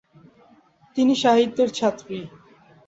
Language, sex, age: Bengali, male, 19-29